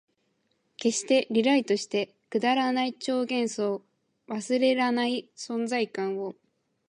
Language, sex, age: Japanese, female, 19-29